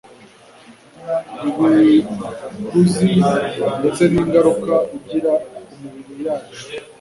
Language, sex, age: Kinyarwanda, male, 19-29